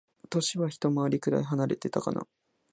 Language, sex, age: Japanese, female, 90+